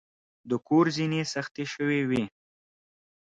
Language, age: Pashto, 19-29